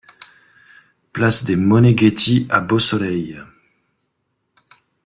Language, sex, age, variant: French, male, 50-59, Français de métropole